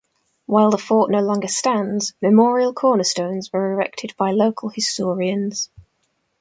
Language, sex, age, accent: English, female, 19-29, England English